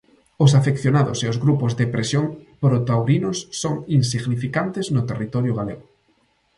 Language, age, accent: Galician, under 19, Normativo (estándar)